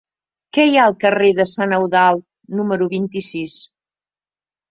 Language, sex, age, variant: Catalan, female, 60-69, Central